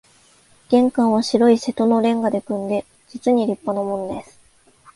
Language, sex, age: Japanese, female, 19-29